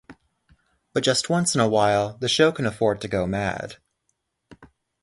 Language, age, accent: English, 19-29, United States English